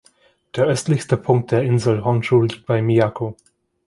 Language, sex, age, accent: German, male, 19-29, Deutschland Deutsch